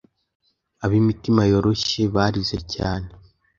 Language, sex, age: Kinyarwanda, male, under 19